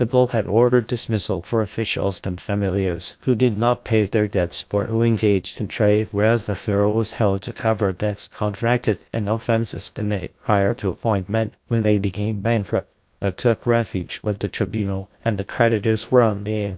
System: TTS, GlowTTS